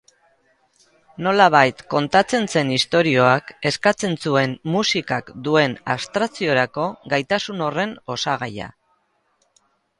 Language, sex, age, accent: Basque, female, 60-69, Erdialdekoa edo Nafarra (Gipuzkoa, Nafarroa)